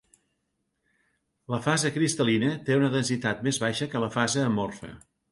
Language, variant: Catalan, Central